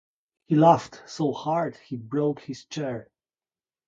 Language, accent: English, England English